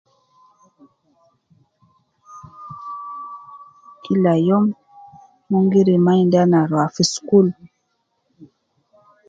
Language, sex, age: Nubi, female, 30-39